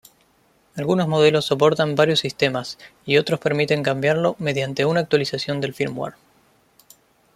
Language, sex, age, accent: Spanish, male, 19-29, Rioplatense: Argentina, Uruguay, este de Bolivia, Paraguay